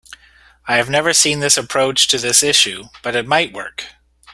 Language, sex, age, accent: English, male, 40-49, Canadian English